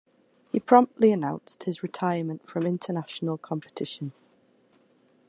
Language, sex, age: English, female, 40-49